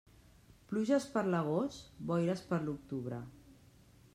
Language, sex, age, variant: Catalan, female, 40-49, Central